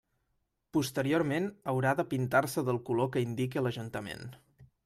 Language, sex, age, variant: Catalan, male, 19-29, Central